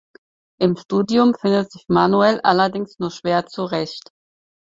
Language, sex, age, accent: German, female, 19-29, Deutschland Deutsch